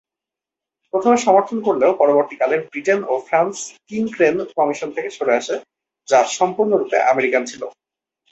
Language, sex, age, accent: Bengali, male, 19-29, Bangladeshi